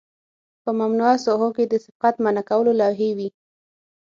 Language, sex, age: Pashto, female, 19-29